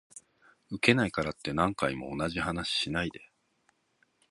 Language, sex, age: Japanese, male, 40-49